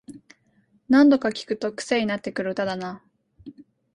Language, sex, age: Japanese, female, 19-29